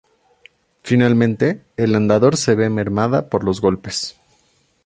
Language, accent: Spanish, México